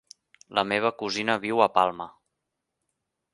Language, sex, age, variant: Catalan, male, 19-29, Central